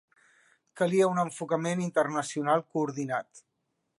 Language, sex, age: Catalan, male, 40-49